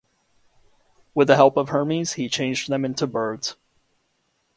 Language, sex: English, male